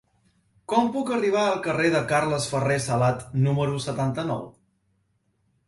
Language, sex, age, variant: Catalan, male, 19-29, Central